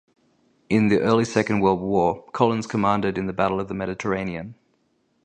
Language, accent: English, Australian English